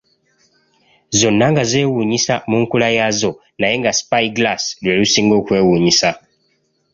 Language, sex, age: Ganda, male, 19-29